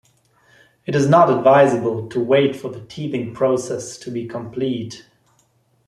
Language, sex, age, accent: English, male, 40-49, United States English